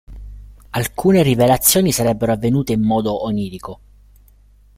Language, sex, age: Italian, male, 30-39